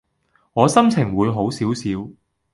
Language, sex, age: Cantonese, male, 30-39